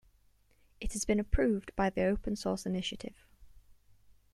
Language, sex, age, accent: English, female, 19-29, England English